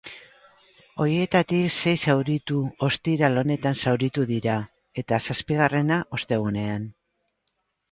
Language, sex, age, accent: Basque, female, 60-69, Mendebalekoa (Araba, Bizkaia, Gipuzkoako mendebaleko herri batzuk)